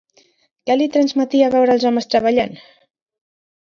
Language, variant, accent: Catalan, Central, central